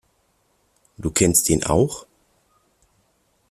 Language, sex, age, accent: German, male, 40-49, Deutschland Deutsch